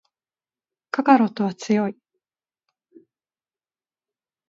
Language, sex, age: Japanese, female, 19-29